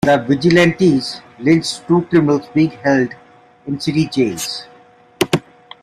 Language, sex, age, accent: English, male, 50-59, India and South Asia (India, Pakistan, Sri Lanka)